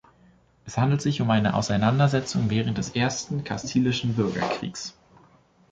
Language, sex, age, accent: German, male, 19-29, Deutschland Deutsch